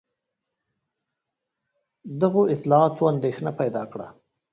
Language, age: Pashto, 40-49